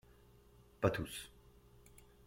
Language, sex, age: French, male, 30-39